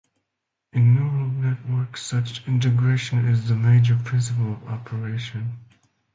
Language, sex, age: English, male, 40-49